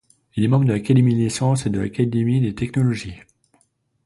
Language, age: French, 30-39